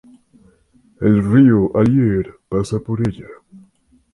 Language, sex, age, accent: Spanish, male, 19-29, Andino-Pacífico: Colombia, Perú, Ecuador, oeste de Bolivia y Venezuela andina